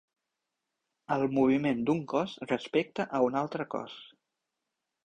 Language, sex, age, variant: Catalan, male, 19-29, Central